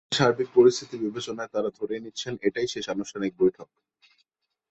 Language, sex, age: Bengali, male, 19-29